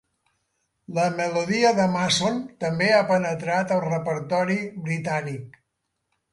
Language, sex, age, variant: Catalan, male, 70-79, Central